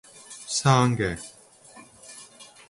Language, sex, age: Cantonese, male, 19-29